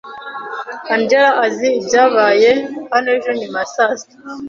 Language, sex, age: Kinyarwanda, female, 19-29